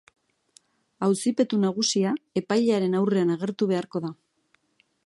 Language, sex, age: Basque, female, 40-49